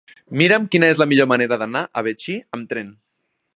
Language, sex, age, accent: Catalan, male, 19-29, Ebrenc